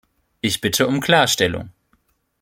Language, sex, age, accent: German, male, 19-29, Deutschland Deutsch